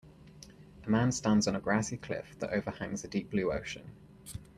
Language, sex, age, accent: English, male, 19-29, England English